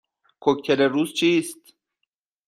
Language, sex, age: Persian, male, 30-39